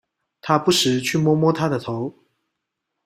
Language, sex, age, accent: Chinese, male, 30-39, 出生地：高雄市